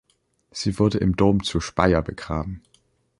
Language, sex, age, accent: German, male, under 19, Deutschland Deutsch